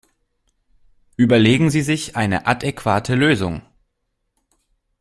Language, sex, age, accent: German, male, 30-39, Deutschland Deutsch